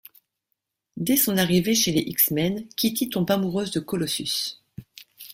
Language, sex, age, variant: French, female, 50-59, Français de métropole